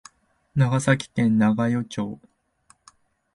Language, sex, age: Japanese, male, 19-29